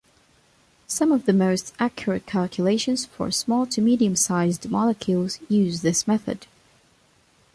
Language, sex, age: English, female, under 19